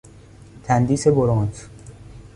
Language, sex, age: Persian, male, 19-29